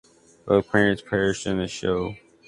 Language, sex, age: English, male, 30-39